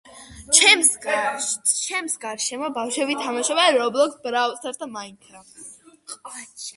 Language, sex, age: Georgian, female, under 19